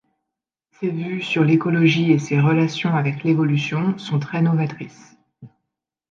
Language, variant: French, Français de métropole